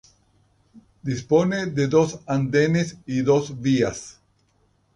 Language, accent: Spanish, Caribe: Cuba, Venezuela, Puerto Rico, República Dominicana, Panamá, Colombia caribeña, México caribeño, Costa del golfo de México